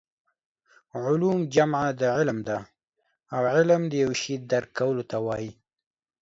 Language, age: Pashto, 19-29